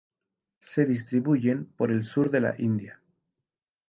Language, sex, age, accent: Spanish, male, 19-29, México